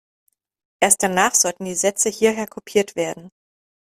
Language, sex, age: German, female, 30-39